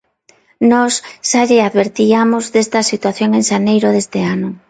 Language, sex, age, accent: Galician, female, 40-49, Neofalante